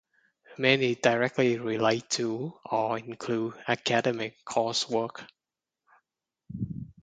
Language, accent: English, Filipino